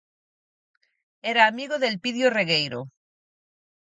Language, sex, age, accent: Galician, female, 40-49, Atlántico (seseo e gheada)